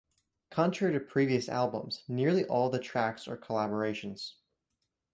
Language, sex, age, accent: English, male, under 19, United States English